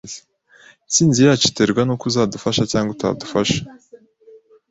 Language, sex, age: Kinyarwanda, male, 19-29